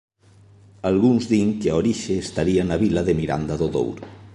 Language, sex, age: Galician, male, 30-39